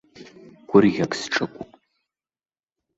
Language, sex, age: Abkhazian, male, under 19